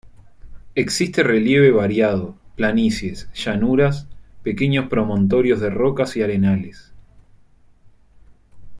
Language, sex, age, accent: Spanish, male, 19-29, Rioplatense: Argentina, Uruguay, este de Bolivia, Paraguay